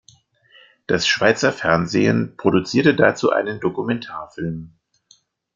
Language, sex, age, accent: German, male, 50-59, Deutschland Deutsch